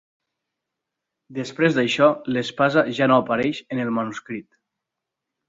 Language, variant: Catalan, Central